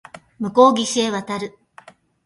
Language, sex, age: Japanese, female, 50-59